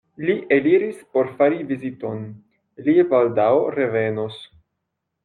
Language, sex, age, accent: Esperanto, male, 19-29, Internacia